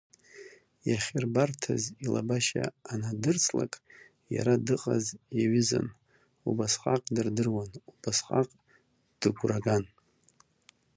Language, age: Abkhazian, 30-39